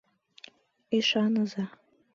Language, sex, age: Mari, female, 19-29